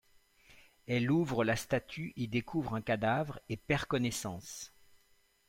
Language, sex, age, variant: French, male, 50-59, Français de métropole